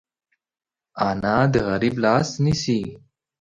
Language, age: Pashto, 19-29